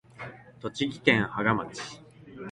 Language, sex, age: Japanese, male, 19-29